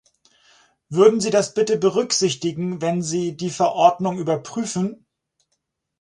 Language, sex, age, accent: German, male, 40-49, Deutschland Deutsch